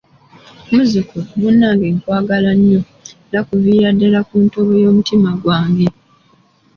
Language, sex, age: Ganda, female, 19-29